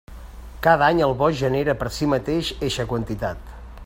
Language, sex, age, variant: Catalan, male, 30-39, Central